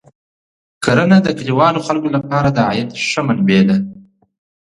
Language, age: Pashto, 19-29